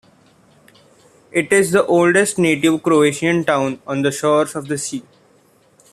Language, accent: English, India and South Asia (India, Pakistan, Sri Lanka)